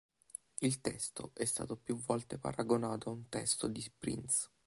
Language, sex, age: Italian, male, 19-29